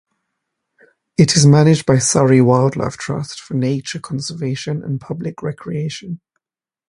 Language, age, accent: English, 19-29, England English; London English